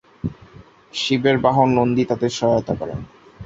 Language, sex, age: Bengali, male, under 19